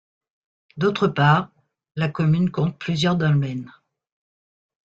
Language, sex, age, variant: French, female, 50-59, Français de métropole